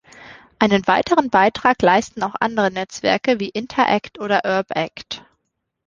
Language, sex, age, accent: German, female, 19-29, Deutschland Deutsch